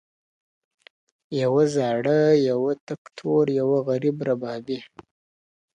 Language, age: Pashto, 19-29